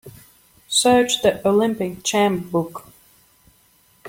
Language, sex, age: English, female, 30-39